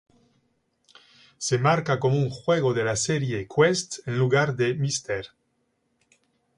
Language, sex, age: Spanish, male, 40-49